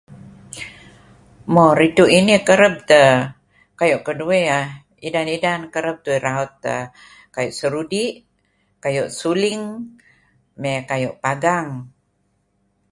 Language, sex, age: Kelabit, female, 70-79